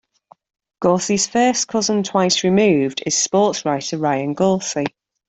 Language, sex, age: English, female, 40-49